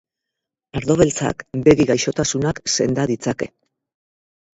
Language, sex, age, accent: Basque, female, 60-69, Mendebalekoa (Araba, Bizkaia, Gipuzkoako mendebaleko herri batzuk)